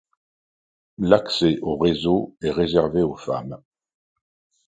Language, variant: French, Français de métropole